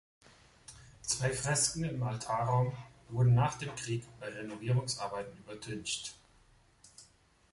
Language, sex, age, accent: German, male, 30-39, Deutschland Deutsch